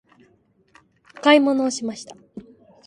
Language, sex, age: Japanese, female, 19-29